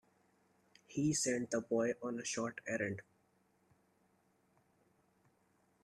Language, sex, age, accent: English, male, 19-29, India and South Asia (India, Pakistan, Sri Lanka)